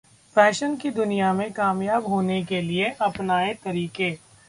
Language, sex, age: Hindi, male, 30-39